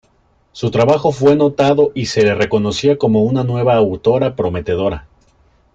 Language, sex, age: Spanish, male, 30-39